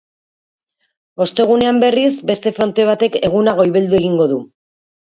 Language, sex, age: Basque, female, 40-49